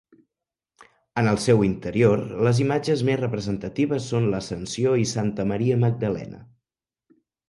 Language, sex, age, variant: Catalan, male, 19-29, Central